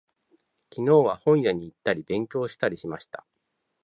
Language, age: Japanese, 40-49